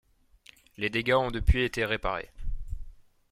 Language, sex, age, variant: French, male, 19-29, Français de métropole